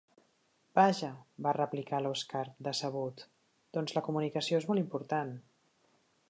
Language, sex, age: Catalan, female, 40-49